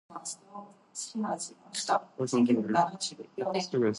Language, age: Japanese, under 19